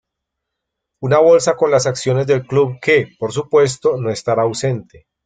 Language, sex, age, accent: Spanish, male, 30-39, Andino-Pacífico: Colombia, Perú, Ecuador, oeste de Bolivia y Venezuela andina